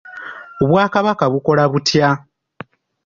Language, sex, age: Ganda, male, under 19